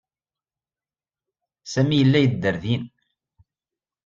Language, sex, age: Kabyle, male, 40-49